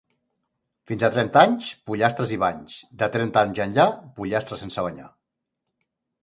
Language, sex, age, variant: Catalan, male, 40-49, Central